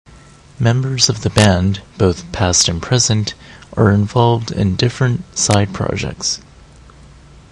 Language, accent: English, United States English